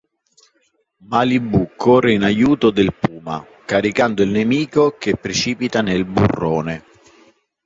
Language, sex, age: Italian, male, 40-49